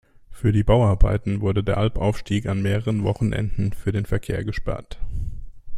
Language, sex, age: German, male, 50-59